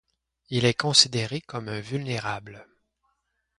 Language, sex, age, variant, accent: French, male, 50-59, Français d'Amérique du Nord, Français du Canada